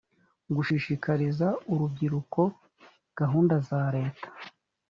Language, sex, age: Kinyarwanda, male, 30-39